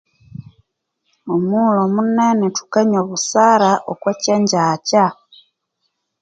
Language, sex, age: Konzo, female, 30-39